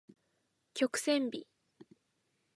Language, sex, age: Japanese, female, 19-29